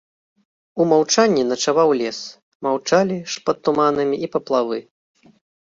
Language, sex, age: Belarusian, male, 30-39